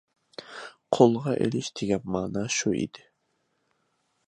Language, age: Uyghur, 19-29